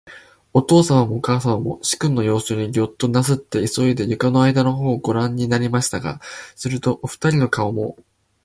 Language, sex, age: Japanese, male, 19-29